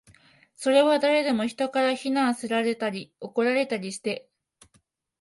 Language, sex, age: Japanese, female, 19-29